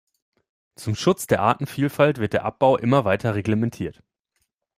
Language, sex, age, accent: German, male, 30-39, Deutschland Deutsch